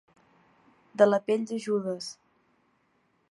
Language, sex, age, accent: Catalan, female, 19-29, balear; valencià; menorquí